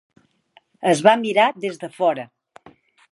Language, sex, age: Catalan, female, 60-69